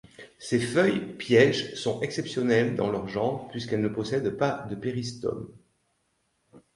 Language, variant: French, Français de métropole